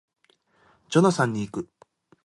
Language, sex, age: Japanese, male, 19-29